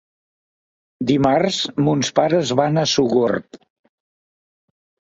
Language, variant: Catalan, Central